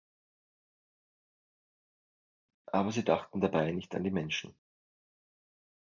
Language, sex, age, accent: German, male, 19-29, Österreichisches Deutsch